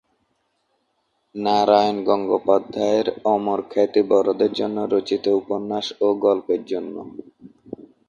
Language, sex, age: Bengali, male, under 19